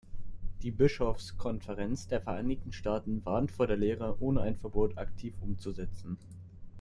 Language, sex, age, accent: German, male, under 19, Deutschland Deutsch